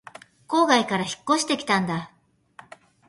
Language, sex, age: Japanese, female, 50-59